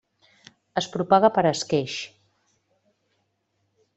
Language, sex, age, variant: Catalan, female, 40-49, Central